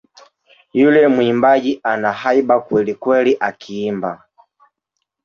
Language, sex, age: Swahili, male, 19-29